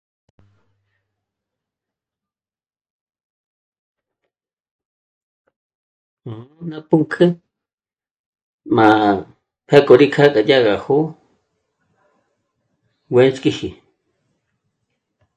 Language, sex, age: Michoacán Mazahua, female, 60-69